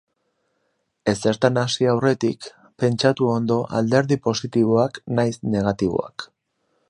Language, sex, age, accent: Basque, male, 40-49, Mendebalekoa (Araba, Bizkaia, Gipuzkoako mendebaleko herri batzuk)